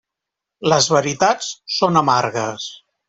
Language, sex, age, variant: Catalan, male, 40-49, Central